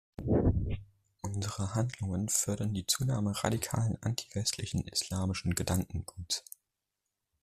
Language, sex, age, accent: German, male, 19-29, Deutschland Deutsch